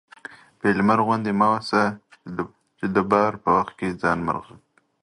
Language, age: Pashto, 19-29